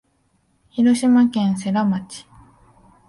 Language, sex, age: Japanese, female, 19-29